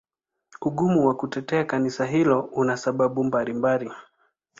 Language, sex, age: Swahili, male, 19-29